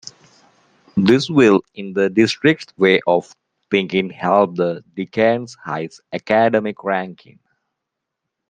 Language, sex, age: English, male, 19-29